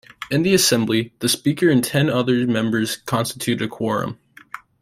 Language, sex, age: English, male, under 19